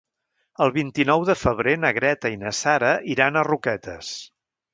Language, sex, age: Catalan, male, 60-69